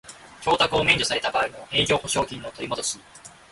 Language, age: Japanese, 19-29